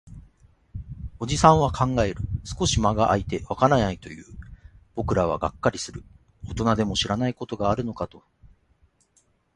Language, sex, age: Japanese, male, 40-49